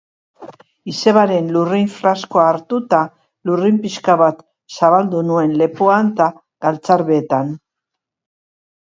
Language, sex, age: Basque, female, 60-69